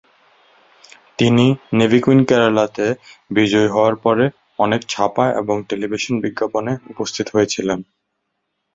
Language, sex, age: Bengali, male, 19-29